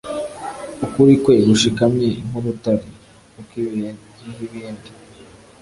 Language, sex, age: Kinyarwanda, male, 19-29